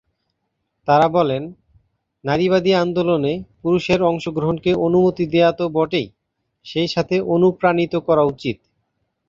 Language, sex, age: Bengali, male, 30-39